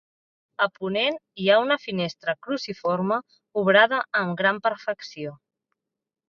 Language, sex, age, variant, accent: Catalan, female, 30-39, Central, central